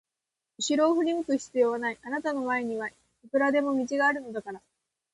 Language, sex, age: Japanese, female, 19-29